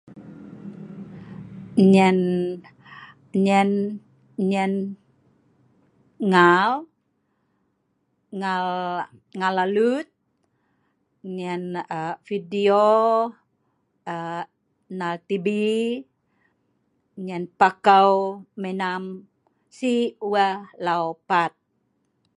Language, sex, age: Sa'ban, female, 50-59